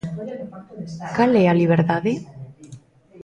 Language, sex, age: Galician, female, 40-49